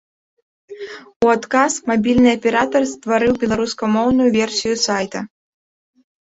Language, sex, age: Belarusian, female, 19-29